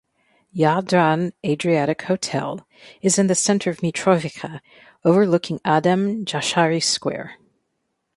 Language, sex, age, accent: English, female, 40-49, United States English